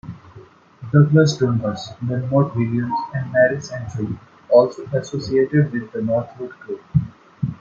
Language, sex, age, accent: English, male, 19-29, India and South Asia (India, Pakistan, Sri Lanka)